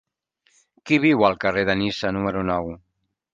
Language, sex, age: Catalan, male, 50-59